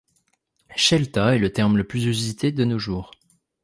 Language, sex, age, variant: French, male, 19-29, Français de métropole